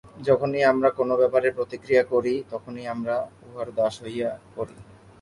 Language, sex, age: Bengali, male, 19-29